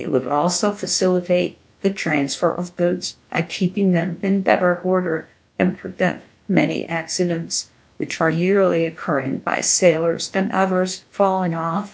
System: TTS, GlowTTS